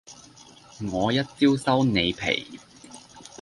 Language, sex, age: Cantonese, male, 19-29